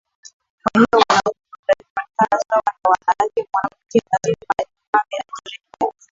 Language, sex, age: Swahili, female, 19-29